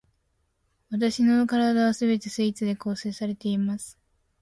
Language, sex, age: Japanese, female, under 19